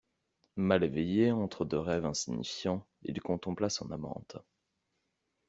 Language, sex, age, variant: French, male, 19-29, Français de métropole